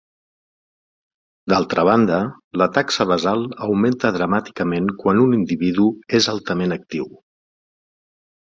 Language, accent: Catalan, central; nord-occidental